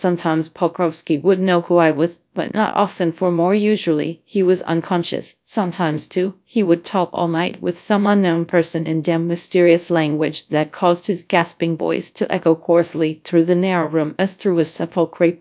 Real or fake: fake